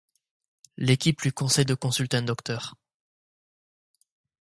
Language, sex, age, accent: French, male, under 19, Français du sud de la France